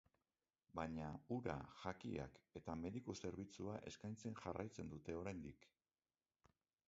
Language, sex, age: Basque, male, 50-59